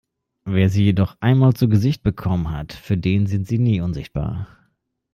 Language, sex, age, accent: German, male, 30-39, Deutschland Deutsch